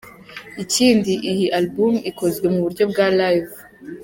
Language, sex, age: Kinyarwanda, female, under 19